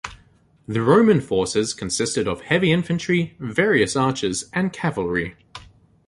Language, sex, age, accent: English, male, 30-39, New Zealand English